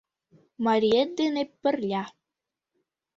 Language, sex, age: Mari, female, under 19